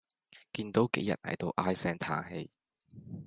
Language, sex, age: Cantonese, male, 19-29